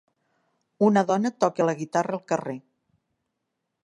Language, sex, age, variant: Catalan, female, 60-69, Nord-Occidental